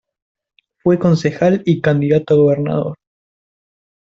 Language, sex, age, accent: Spanish, male, under 19, Rioplatense: Argentina, Uruguay, este de Bolivia, Paraguay